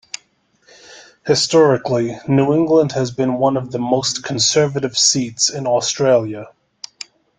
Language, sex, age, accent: English, male, 30-39, United States English